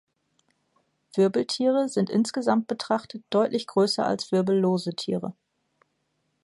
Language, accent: German, Deutschland Deutsch